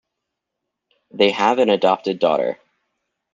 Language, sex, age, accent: English, male, 19-29, United States English